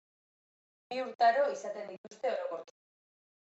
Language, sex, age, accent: Basque, female, 19-29, Mendebalekoa (Araba, Bizkaia, Gipuzkoako mendebaleko herri batzuk)